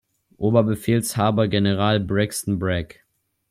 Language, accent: German, Deutschland Deutsch